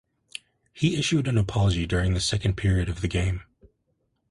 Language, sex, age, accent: English, male, 40-49, United States English